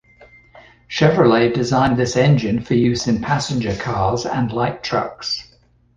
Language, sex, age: English, male, 60-69